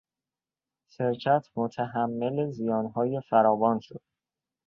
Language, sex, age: Persian, male, 19-29